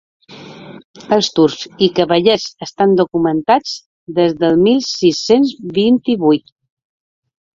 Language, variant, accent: Catalan, Balear, balear